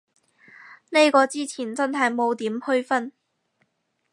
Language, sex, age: Cantonese, female, 19-29